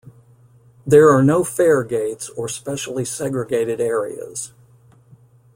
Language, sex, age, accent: English, male, 60-69, United States English